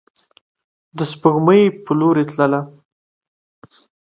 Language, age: Pashto, 19-29